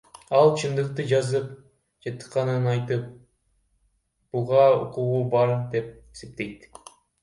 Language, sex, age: Kyrgyz, male, under 19